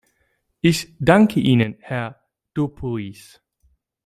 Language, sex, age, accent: German, male, 30-39, Deutschland Deutsch